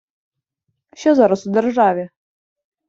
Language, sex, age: Ukrainian, female, 19-29